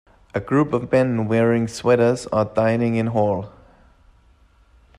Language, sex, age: English, male, 30-39